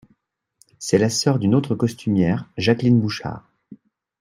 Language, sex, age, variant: French, male, 40-49, Français de métropole